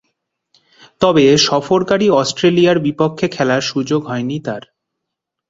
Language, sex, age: Bengali, male, 19-29